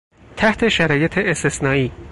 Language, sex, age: Persian, male, 30-39